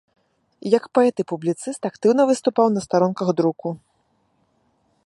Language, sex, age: Belarusian, female, 30-39